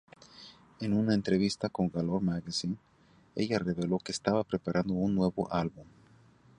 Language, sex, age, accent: Spanish, male, 30-39, México